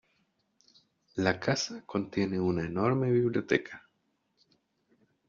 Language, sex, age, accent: Spanish, male, 30-39, América central